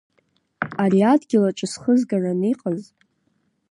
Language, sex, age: Abkhazian, female, 30-39